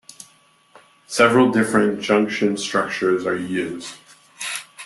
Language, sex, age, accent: English, male, 30-39, United States English